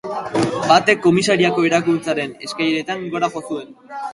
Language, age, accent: Basque, under 19, Mendebalekoa (Araba, Bizkaia, Gipuzkoako mendebaleko herri batzuk)